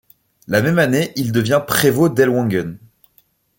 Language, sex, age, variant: French, male, 19-29, Français de métropole